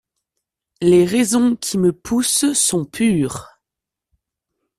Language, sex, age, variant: French, female, 30-39, Français de métropole